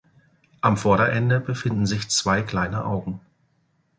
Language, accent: German, Deutschland Deutsch